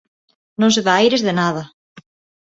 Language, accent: Galician, Neofalante